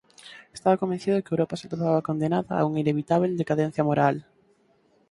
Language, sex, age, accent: Galician, male, 19-29, Normativo (estándar)